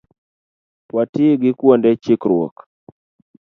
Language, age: Luo (Kenya and Tanzania), 19-29